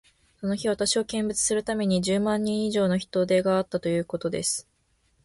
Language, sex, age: Japanese, female, 19-29